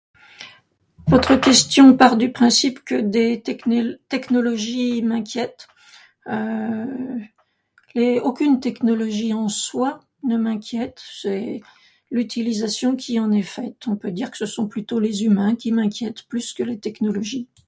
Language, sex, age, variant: French, female, 70-79, Français de métropole